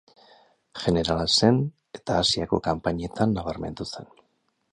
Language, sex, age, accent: Basque, male, 50-59, Erdialdekoa edo Nafarra (Gipuzkoa, Nafarroa)